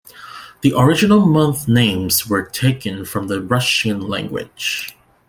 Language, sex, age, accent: English, male, 30-39, Canadian English